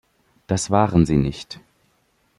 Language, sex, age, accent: German, male, under 19, Deutschland Deutsch